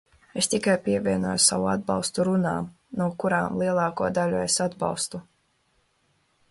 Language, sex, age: Latvian, female, 19-29